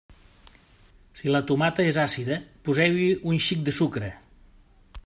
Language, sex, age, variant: Catalan, male, 50-59, Central